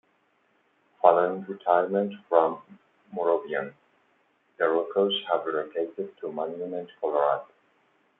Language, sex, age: English, male, 30-39